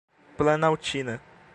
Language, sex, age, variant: Portuguese, male, 19-29, Portuguese (Brasil)